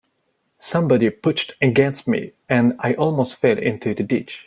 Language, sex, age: English, male, 19-29